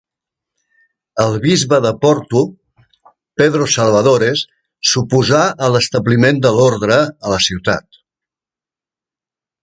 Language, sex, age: Catalan, male, 70-79